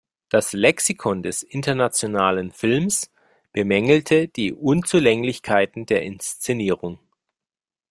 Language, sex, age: German, male, 40-49